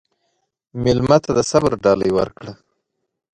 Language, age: Pashto, 19-29